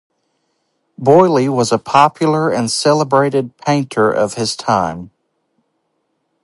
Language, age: English, 19-29